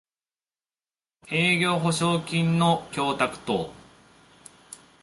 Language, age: Japanese, 40-49